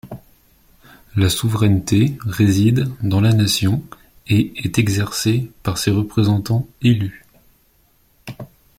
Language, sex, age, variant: French, male, 19-29, Français de métropole